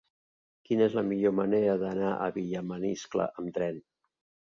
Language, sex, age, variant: Catalan, male, 50-59, Central